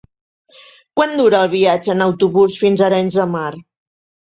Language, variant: Catalan, Central